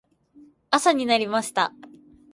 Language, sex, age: Japanese, female, 19-29